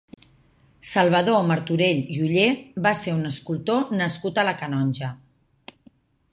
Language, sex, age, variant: Catalan, female, 40-49, Septentrional